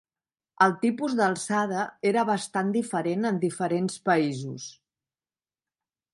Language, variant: Catalan, Central